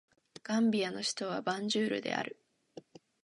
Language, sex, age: Japanese, female, 19-29